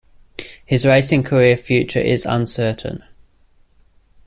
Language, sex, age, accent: English, male, 30-39, Australian English